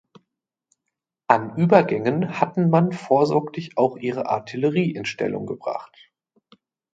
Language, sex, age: German, male, 30-39